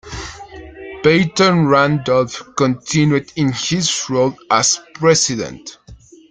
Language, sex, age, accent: English, male, 19-29, United States English